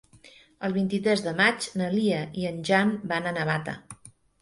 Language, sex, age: Catalan, female, 50-59